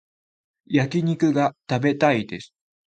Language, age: Japanese, 19-29